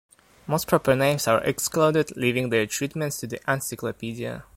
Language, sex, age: English, male, 19-29